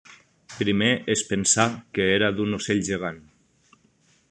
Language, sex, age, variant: Catalan, male, 30-39, Nord-Occidental